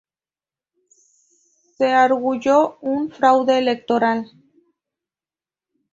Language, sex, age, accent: Spanish, female, 30-39, México